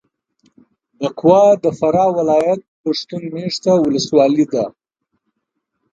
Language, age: Pashto, 50-59